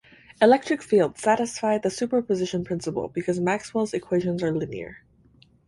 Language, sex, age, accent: English, female, 19-29, United States English